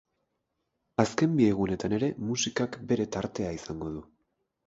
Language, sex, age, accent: Basque, male, 19-29, Erdialdekoa edo Nafarra (Gipuzkoa, Nafarroa)